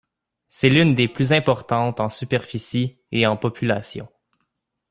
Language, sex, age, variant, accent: French, male, 19-29, Français d'Amérique du Nord, Français du Canada